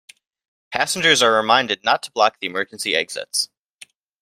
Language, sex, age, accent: English, male, 19-29, United States English